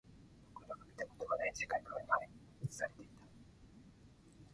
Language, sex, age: Japanese, male, 19-29